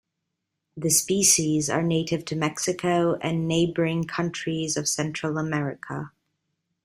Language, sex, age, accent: English, female, 30-39, United States English